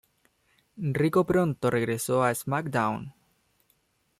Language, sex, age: Spanish, male, under 19